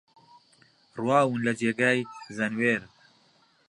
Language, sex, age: Central Kurdish, male, 19-29